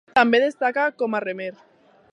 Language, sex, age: Catalan, female, under 19